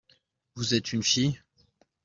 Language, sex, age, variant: French, male, 30-39, Français de métropole